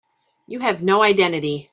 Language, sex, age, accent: English, female, 50-59, United States English